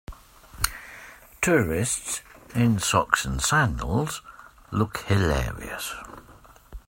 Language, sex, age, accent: English, male, 50-59, England English